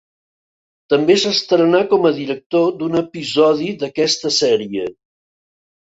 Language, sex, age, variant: Catalan, male, 60-69, Central